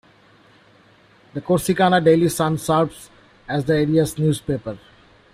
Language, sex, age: English, male, 40-49